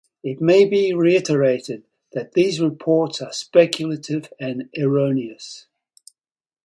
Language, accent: English, Australian English